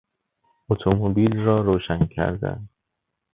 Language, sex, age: Persian, male, 19-29